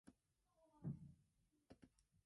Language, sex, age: English, female, under 19